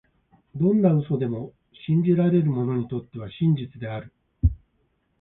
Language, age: Japanese, 60-69